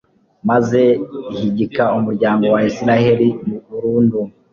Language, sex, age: Kinyarwanda, male, 19-29